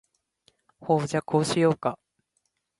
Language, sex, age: Japanese, male, 19-29